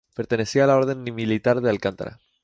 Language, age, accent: Spanish, 19-29, España: Islas Canarias